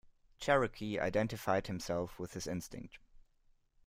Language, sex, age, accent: English, male, 19-29, United States English